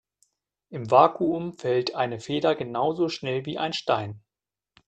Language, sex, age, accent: German, male, 50-59, Deutschland Deutsch